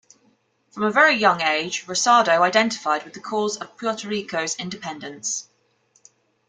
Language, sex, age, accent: English, female, 30-39, England English